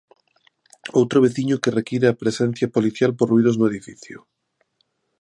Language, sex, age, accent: Galician, male, 19-29, Normativo (estándar)